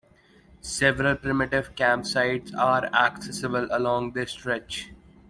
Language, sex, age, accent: English, male, under 19, India and South Asia (India, Pakistan, Sri Lanka)